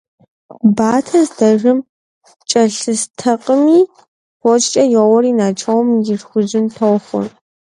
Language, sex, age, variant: Kabardian, female, under 19, Адыгэбзэ (Къэбэрдей, Кирил, псоми зэдай)